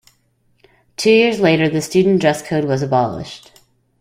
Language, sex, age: English, female, 50-59